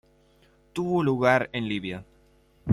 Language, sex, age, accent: Spanish, male, under 19, Rioplatense: Argentina, Uruguay, este de Bolivia, Paraguay